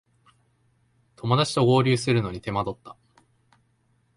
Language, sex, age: Japanese, male, 19-29